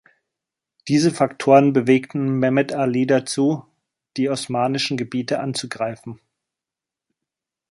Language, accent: German, Deutschland Deutsch